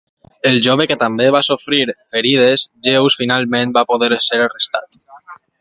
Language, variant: Catalan, Alacantí